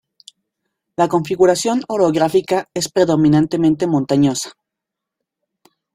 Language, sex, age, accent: Spanish, female, 19-29, México